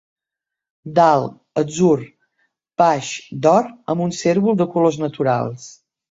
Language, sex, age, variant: Catalan, female, 50-59, Central